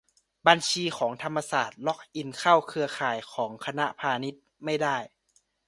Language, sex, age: Thai, male, 19-29